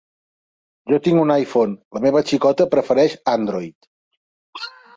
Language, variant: Catalan, Central